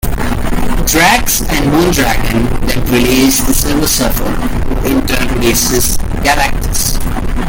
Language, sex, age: English, male, 19-29